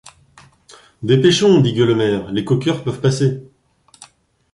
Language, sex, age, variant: French, male, 40-49, Français de métropole